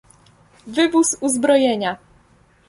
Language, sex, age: Polish, male, 19-29